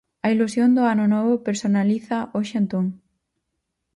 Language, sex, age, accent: Galician, female, 19-29, Central (gheada)